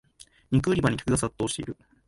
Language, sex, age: Japanese, male, 19-29